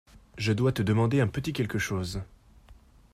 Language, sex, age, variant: French, male, 19-29, Français de métropole